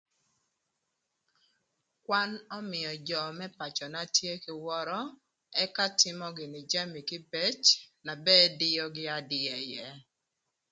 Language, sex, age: Thur, female, 30-39